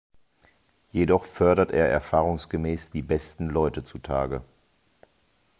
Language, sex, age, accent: German, male, 40-49, Deutschland Deutsch